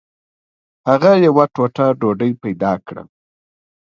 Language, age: Pashto, 30-39